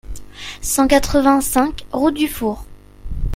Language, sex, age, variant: French, female, under 19, Français de métropole